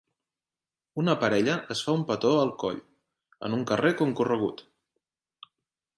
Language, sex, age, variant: Catalan, male, 30-39, Central